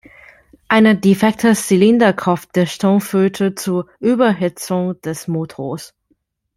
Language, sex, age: German, female, 19-29